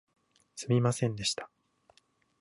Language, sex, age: Japanese, male, 19-29